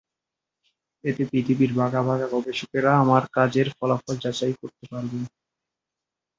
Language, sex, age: Bengali, male, 19-29